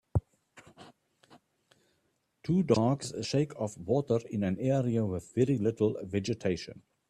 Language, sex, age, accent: English, male, 60-69, Southern African (South Africa, Zimbabwe, Namibia)